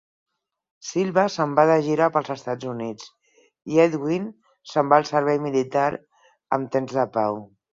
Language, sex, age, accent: Catalan, female, 50-59, Barcelona